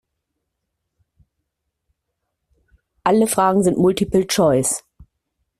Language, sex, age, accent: German, female, 50-59, Deutschland Deutsch